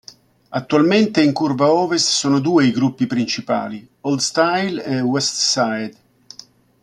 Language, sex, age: Italian, male, 60-69